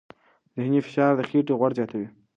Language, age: Pashto, under 19